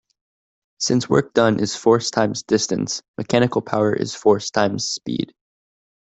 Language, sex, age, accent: English, male, under 19, United States English